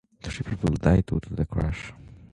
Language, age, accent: English, under 19, United States English